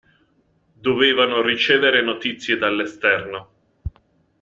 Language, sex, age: Italian, male, 50-59